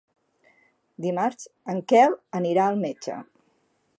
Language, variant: Catalan, Central